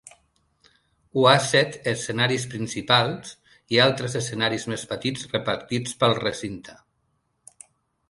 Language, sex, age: Catalan, male, 50-59